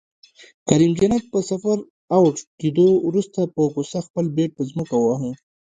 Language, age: Pashto, 19-29